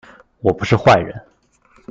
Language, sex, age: Chinese, male, 19-29